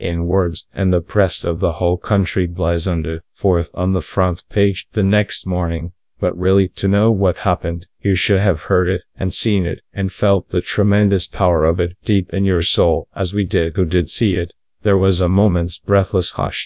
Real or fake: fake